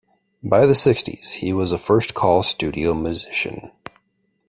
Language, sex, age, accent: English, male, 19-29, United States English